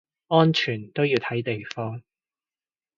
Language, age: Cantonese, 40-49